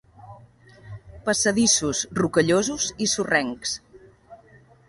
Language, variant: Catalan, Central